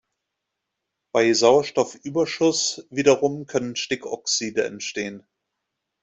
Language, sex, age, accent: German, male, 40-49, Deutschland Deutsch